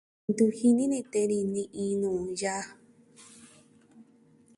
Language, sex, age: Southwestern Tlaxiaco Mixtec, female, 19-29